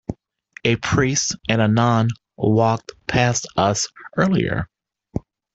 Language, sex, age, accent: English, male, 30-39, United States English